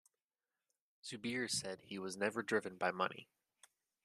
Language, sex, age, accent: English, male, 19-29, United States English